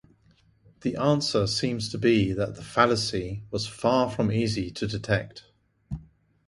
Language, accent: English, England English